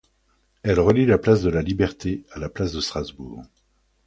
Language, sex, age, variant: French, male, 50-59, Français de métropole